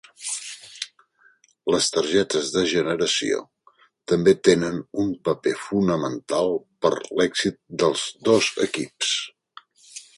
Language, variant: Catalan, Central